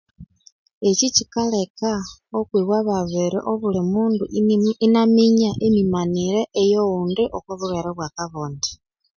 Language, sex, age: Konzo, female, 40-49